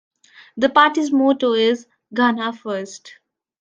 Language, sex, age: English, female, 19-29